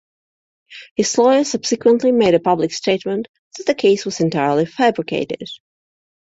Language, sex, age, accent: English, female, 40-49, England English